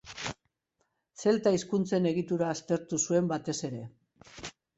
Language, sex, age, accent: Basque, female, 70-79, Mendebalekoa (Araba, Bizkaia, Gipuzkoako mendebaleko herri batzuk)